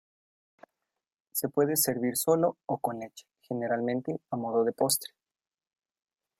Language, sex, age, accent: Spanish, male, 19-29, México